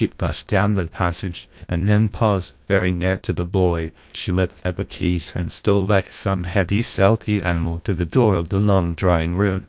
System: TTS, GlowTTS